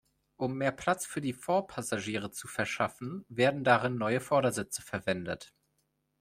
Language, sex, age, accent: German, male, 19-29, Deutschland Deutsch